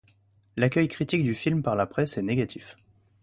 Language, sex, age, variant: French, male, 19-29, Français de métropole